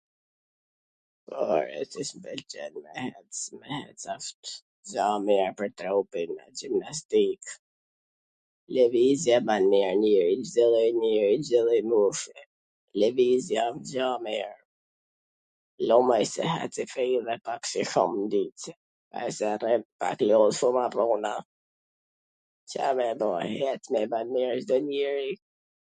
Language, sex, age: Gheg Albanian, female, 50-59